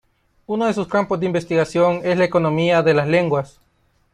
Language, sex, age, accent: Spanish, male, 19-29, América central